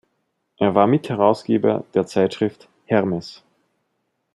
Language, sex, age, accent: German, male, 19-29, Österreichisches Deutsch